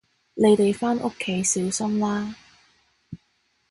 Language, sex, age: Cantonese, female, 19-29